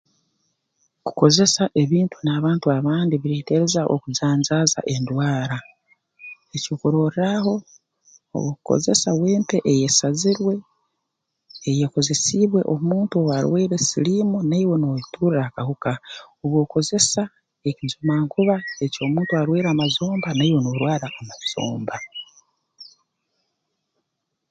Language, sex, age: Tooro, female, 40-49